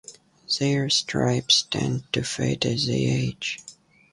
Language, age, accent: English, under 19, United States English